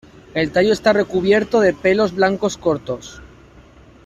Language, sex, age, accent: Spanish, male, 30-39, España: Norte peninsular (Asturias, Castilla y León, Cantabria, País Vasco, Navarra, Aragón, La Rioja, Guadalajara, Cuenca)